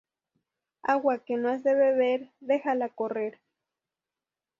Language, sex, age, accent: Spanish, female, 19-29, México